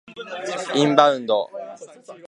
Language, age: Japanese, under 19